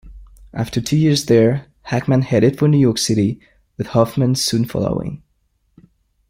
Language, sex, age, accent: English, male, 19-29, United States English